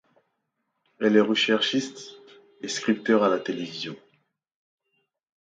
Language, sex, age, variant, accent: French, male, 30-39, Français d'Afrique subsaharienne et des îles africaines, Français de Côte d’Ivoire